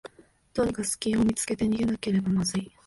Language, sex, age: Japanese, female, 19-29